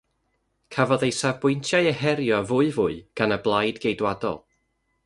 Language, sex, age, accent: Welsh, male, 30-39, Y Deyrnas Unedig Cymraeg